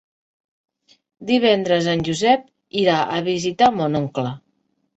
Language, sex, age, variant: Catalan, female, 40-49, Central